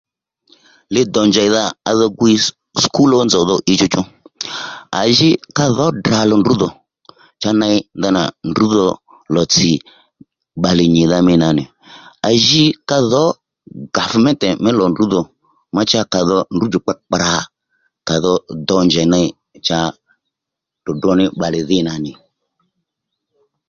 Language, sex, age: Lendu, male, 60-69